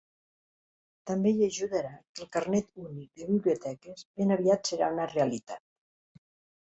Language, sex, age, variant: Catalan, female, 60-69, Nord-Occidental